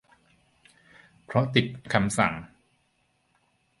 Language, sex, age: Thai, male, 40-49